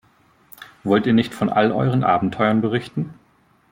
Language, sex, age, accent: German, male, 30-39, Deutschland Deutsch